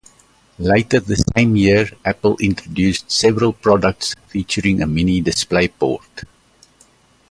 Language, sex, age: English, male, 60-69